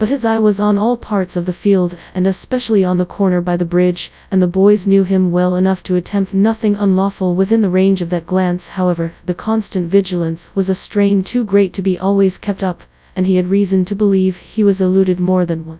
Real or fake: fake